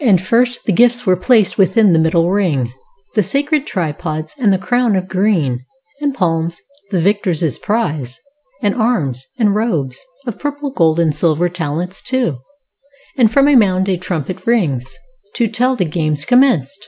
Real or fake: real